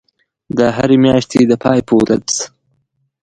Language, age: Pashto, 19-29